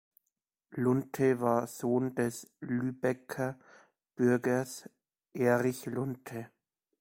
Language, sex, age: German, male, 19-29